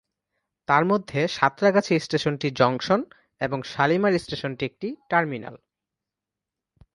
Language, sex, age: Bengali, male, 19-29